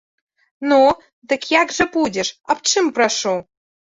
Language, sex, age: Belarusian, female, 19-29